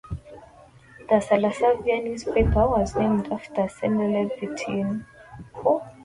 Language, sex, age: English, female, 19-29